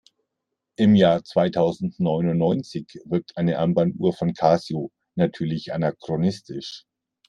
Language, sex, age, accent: German, male, 50-59, Deutschland Deutsch